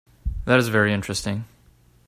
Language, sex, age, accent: English, male, 19-29, United States English